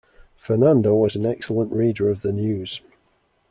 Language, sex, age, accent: English, male, 40-49, England English